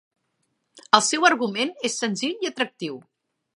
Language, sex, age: Catalan, female, 50-59